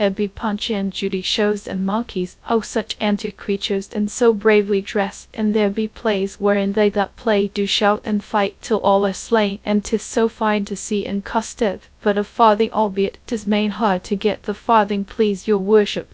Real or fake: fake